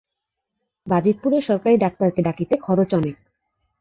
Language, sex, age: Bengali, female, 19-29